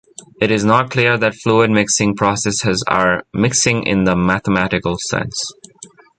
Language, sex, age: English, male, 19-29